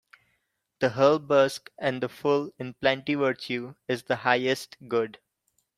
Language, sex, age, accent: English, male, 19-29, India and South Asia (India, Pakistan, Sri Lanka)